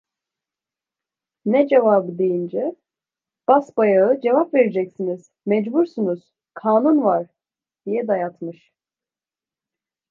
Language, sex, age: Turkish, female, 19-29